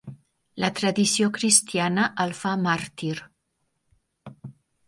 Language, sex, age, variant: Catalan, female, 50-59, Septentrional